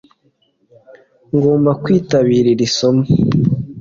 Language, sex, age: Kinyarwanda, male, 19-29